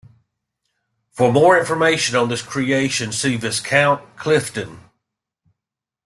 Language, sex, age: English, male, 50-59